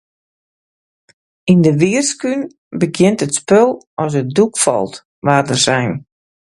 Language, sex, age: Western Frisian, female, 50-59